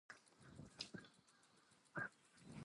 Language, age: English, 19-29